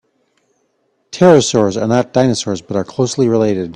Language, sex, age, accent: English, male, 40-49, United States English